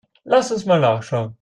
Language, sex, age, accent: German, male, 19-29, Österreichisches Deutsch